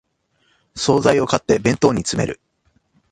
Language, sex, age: Japanese, male, 30-39